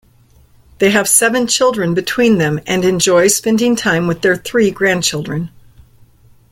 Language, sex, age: English, female, 50-59